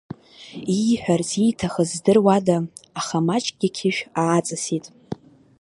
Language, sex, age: Abkhazian, female, under 19